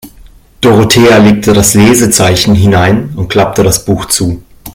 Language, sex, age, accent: German, male, 19-29, Deutschland Deutsch